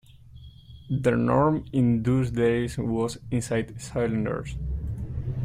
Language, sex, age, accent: English, male, 19-29, United States English